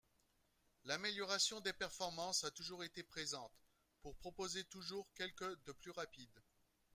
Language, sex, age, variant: French, male, 50-59, Français de métropole